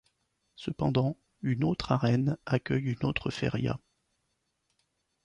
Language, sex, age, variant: French, male, 50-59, Français de métropole